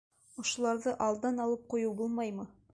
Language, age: Bashkir, 19-29